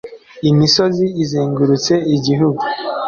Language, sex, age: Kinyarwanda, male, 19-29